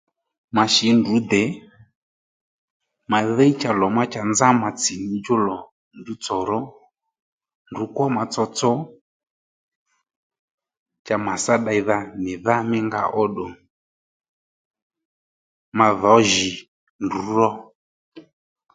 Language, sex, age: Lendu, male, 30-39